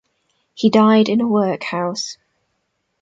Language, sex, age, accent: English, female, 19-29, England English